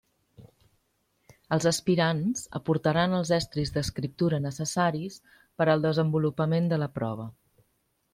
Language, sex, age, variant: Catalan, female, 30-39, Central